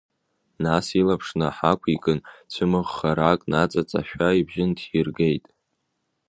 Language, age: Abkhazian, under 19